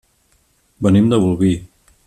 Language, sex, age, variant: Catalan, male, 40-49, Central